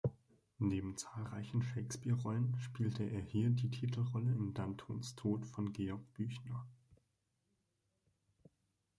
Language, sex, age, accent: German, male, 19-29, Deutschland Deutsch